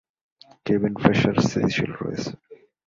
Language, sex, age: Bengali, male, 19-29